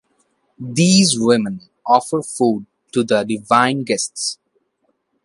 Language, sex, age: English, male, 19-29